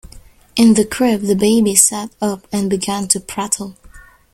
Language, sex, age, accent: English, female, under 19, England English